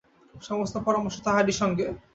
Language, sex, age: Bengali, male, 19-29